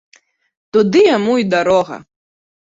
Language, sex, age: Belarusian, female, 19-29